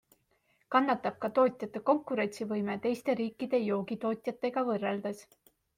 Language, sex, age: Estonian, female, 19-29